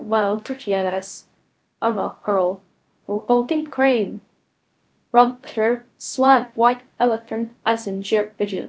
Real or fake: fake